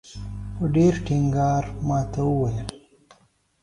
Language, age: Pashto, 19-29